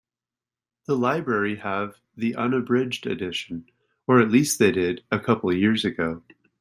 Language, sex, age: English, male, 30-39